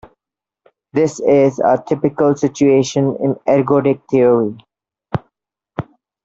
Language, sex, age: English, male, 19-29